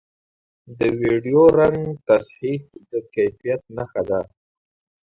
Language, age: Pashto, 19-29